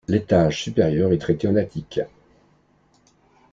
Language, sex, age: French, male, 60-69